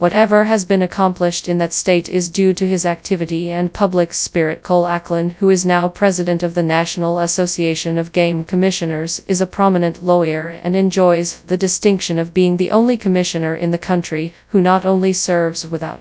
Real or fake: fake